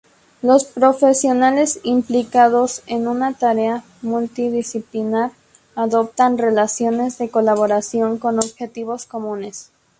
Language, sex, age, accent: Spanish, female, 19-29, México